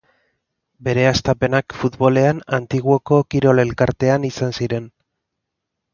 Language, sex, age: Basque, male, 30-39